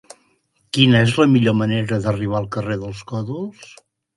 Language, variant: Catalan, Central